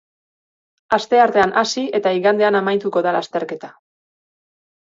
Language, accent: Basque, Erdialdekoa edo Nafarra (Gipuzkoa, Nafarroa)